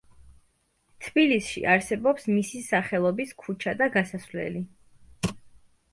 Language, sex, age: Georgian, female, 19-29